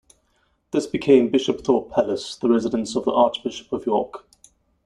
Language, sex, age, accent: English, male, 30-39, Southern African (South Africa, Zimbabwe, Namibia)